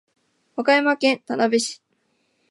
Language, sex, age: Japanese, female, 19-29